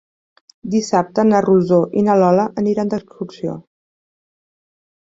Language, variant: Catalan, Central